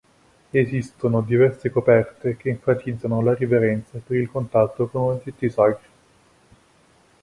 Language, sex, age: Italian, male, 19-29